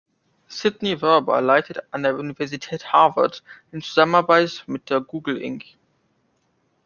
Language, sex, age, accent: German, male, under 19, Deutschland Deutsch